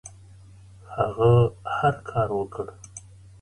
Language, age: Pashto, 60-69